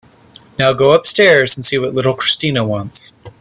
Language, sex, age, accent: English, male, 19-29, United States English